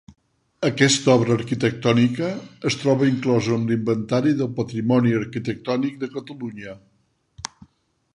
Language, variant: Catalan, Central